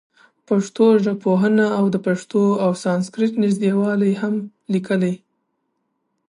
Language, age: Pashto, 19-29